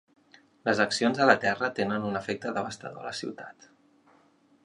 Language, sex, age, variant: Catalan, male, 30-39, Central